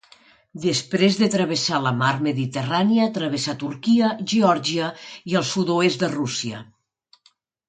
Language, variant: Catalan, Nord-Occidental